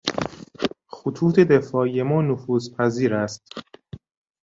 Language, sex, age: Persian, male, 19-29